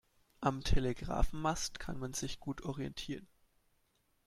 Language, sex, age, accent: German, male, 19-29, Deutschland Deutsch